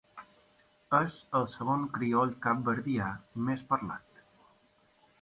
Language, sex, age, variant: Catalan, male, 40-49, Balear